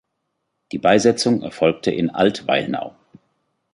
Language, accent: German, Deutschland Deutsch